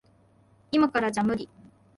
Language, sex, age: Japanese, female, 19-29